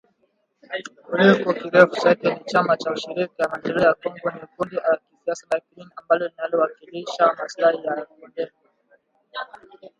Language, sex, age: Swahili, male, 19-29